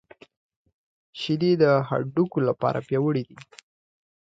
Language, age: Pashto, 19-29